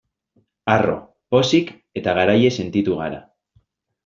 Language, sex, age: Basque, male, 19-29